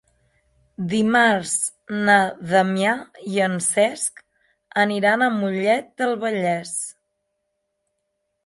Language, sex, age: Catalan, female, 30-39